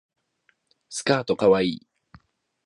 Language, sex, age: Japanese, male, 19-29